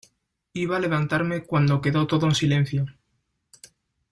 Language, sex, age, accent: Spanish, male, 19-29, España: Centro-Sur peninsular (Madrid, Toledo, Castilla-La Mancha)